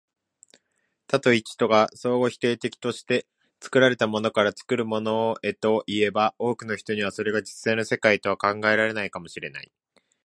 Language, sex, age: Japanese, male, 19-29